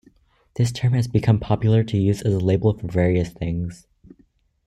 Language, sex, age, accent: English, male, under 19, United States English